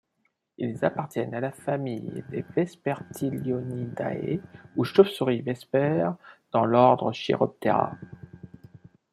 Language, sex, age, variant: French, male, 40-49, Français de métropole